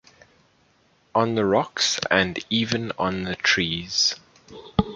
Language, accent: English, Southern African (South Africa, Zimbabwe, Namibia)